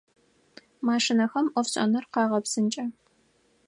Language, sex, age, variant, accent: Adyghe, female, 19-29, Адыгабзэ (Кирил, пстэумэ зэдыряе), Бжъэдыгъу (Bjeduğ)